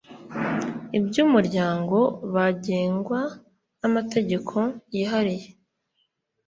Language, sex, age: Kinyarwanda, female, 30-39